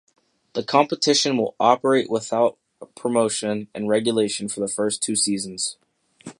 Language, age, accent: English, under 19, United States English